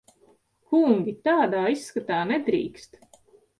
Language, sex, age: Latvian, female, 40-49